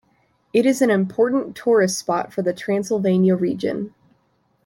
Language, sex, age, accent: English, female, under 19, United States English